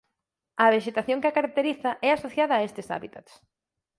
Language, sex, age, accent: Galician, female, 19-29, Atlántico (seseo e gheada)